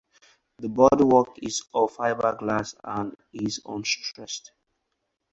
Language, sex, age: English, male, 19-29